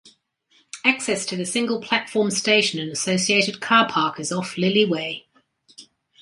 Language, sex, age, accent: English, female, 50-59, Australian English